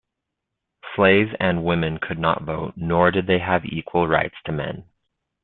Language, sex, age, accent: English, male, 30-39, United States English